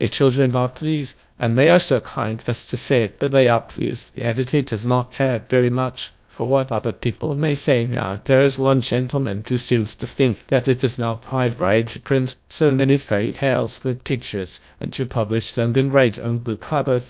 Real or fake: fake